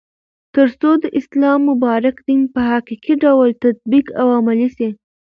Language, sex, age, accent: Pashto, female, under 19, کندهاری لهجه